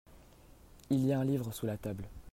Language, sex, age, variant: French, male, under 19, Français de métropole